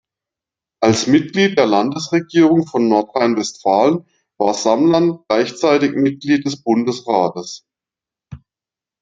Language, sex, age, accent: German, male, 30-39, Deutschland Deutsch